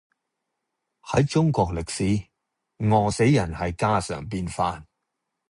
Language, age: Cantonese, 40-49